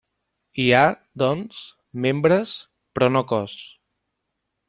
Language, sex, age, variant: Catalan, male, 19-29, Central